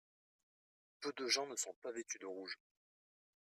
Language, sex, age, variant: French, male, 30-39, Français de métropole